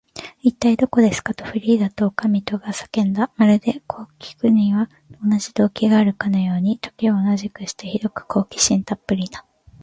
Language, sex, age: Japanese, female, 19-29